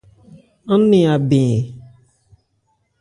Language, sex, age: Ebrié, female, 30-39